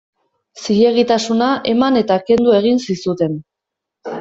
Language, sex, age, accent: Basque, female, 19-29, Erdialdekoa edo Nafarra (Gipuzkoa, Nafarroa)